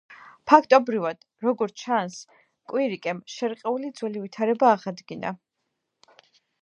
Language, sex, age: Georgian, female, 19-29